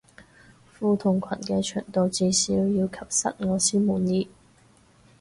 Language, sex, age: Cantonese, female, 30-39